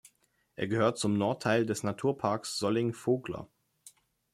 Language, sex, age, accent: German, male, 19-29, Deutschland Deutsch